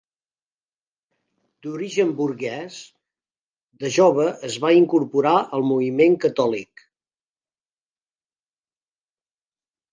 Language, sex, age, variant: Catalan, male, 50-59, Nord-Occidental